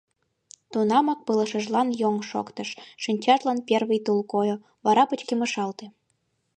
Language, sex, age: Mari, female, 19-29